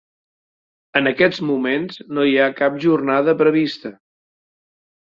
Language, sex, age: Catalan, male, 60-69